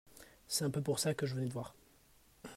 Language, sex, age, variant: French, male, 30-39, Français de métropole